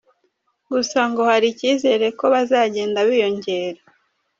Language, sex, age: Kinyarwanda, male, 30-39